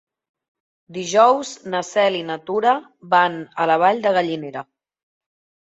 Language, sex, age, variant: Catalan, female, 19-29, Central